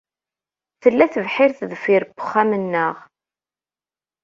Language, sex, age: Kabyle, female, 30-39